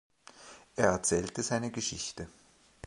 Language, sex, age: German, male, 40-49